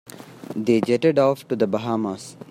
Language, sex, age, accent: English, male, 30-39, India and South Asia (India, Pakistan, Sri Lanka)